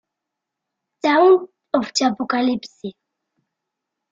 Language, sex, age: Spanish, female, 30-39